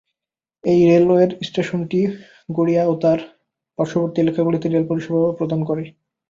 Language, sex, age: Bengali, male, 19-29